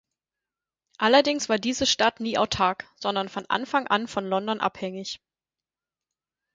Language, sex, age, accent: German, female, 30-39, Deutschland Deutsch